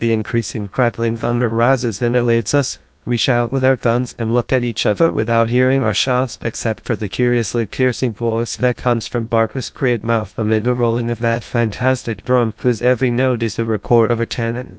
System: TTS, GlowTTS